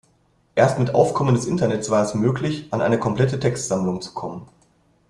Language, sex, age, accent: German, male, 30-39, Deutschland Deutsch